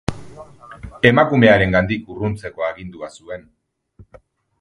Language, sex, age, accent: Basque, male, 40-49, Mendebalekoa (Araba, Bizkaia, Gipuzkoako mendebaleko herri batzuk)